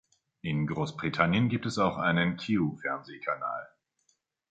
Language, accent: German, Deutschland Deutsch